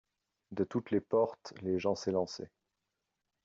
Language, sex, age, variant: French, male, 19-29, Français de métropole